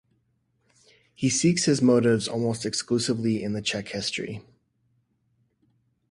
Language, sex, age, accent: English, male, 30-39, United States English